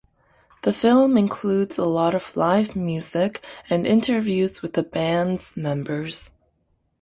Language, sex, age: English, female, 19-29